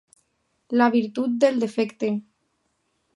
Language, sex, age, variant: Catalan, female, under 19, Alacantí